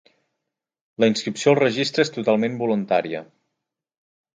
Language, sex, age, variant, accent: Catalan, male, 30-39, Central, gironí